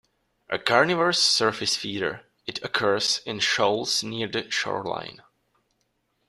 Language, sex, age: English, male, 19-29